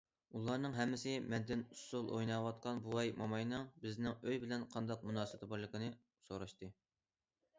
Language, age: Uyghur, 19-29